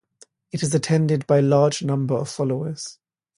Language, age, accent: English, 19-29, England English; London English